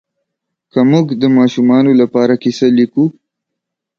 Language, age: Pashto, 19-29